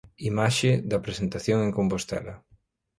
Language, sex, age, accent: Galician, male, 30-39, Normativo (estándar)